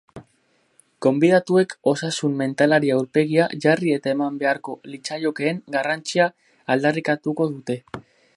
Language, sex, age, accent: Basque, male, 19-29, Mendebalekoa (Araba, Bizkaia, Gipuzkoako mendebaleko herri batzuk)